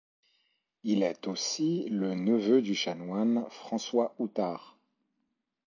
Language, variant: French, Français de métropole